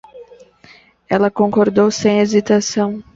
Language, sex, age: Portuguese, female, 19-29